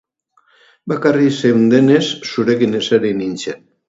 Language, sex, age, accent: Basque, male, 70-79, Mendebalekoa (Araba, Bizkaia, Gipuzkoako mendebaleko herri batzuk)